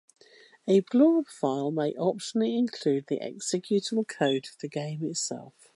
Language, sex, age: English, female, 50-59